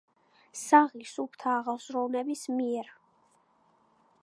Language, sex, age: Georgian, female, 19-29